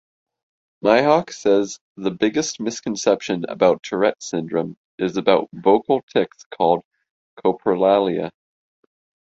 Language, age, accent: English, 30-39, Canadian English